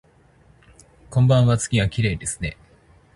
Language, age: Japanese, 30-39